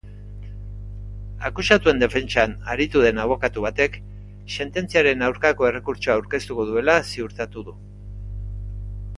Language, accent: Basque, Erdialdekoa edo Nafarra (Gipuzkoa, Nafarroa)